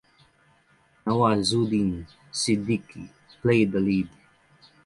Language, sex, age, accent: English, male, 30-39, United States English; Filipino